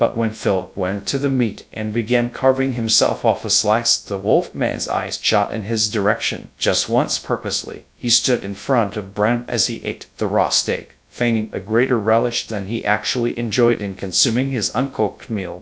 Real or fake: fake